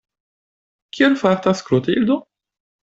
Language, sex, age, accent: Esperanto, male, 19-29, Internacia